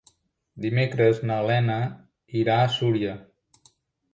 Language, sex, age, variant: Catalan, male, 40-49, Central